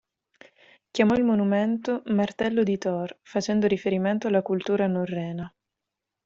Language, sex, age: Italian, female, 19-29